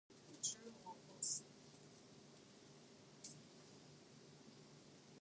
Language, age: English, 19-29